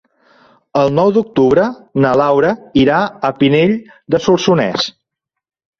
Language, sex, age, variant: Catalan, male, 40-49, Central